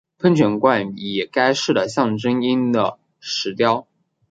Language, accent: Chinese, 出生地：浙江省